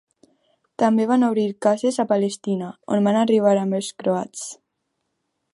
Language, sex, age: Catalan, female, under 19